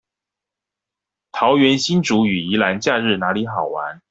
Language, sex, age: Chinese, male, 19-29